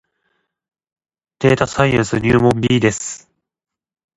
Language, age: Japanese, 19-29